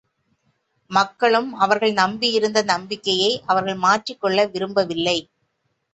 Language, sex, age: Tamil, female, 40-49